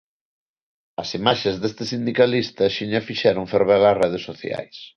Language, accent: Galician, Neofalante